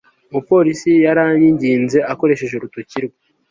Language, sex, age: Kinyarwanda, male, 19-29